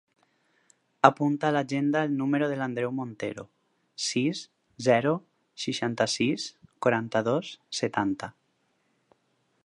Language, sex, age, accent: Catalan, male, 19-29, valencià